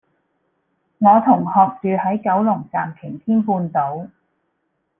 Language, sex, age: Cantonese, female, 19-29